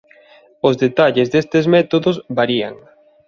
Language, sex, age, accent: Galician, male, 30-39, Normativo (estándar)